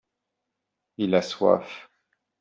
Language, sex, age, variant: French, male, 40-49, Français de métropole